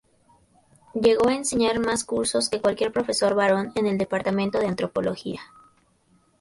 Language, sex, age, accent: Spanish, female, 19-29, México